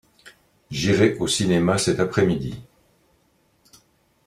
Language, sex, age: French, male, 60-69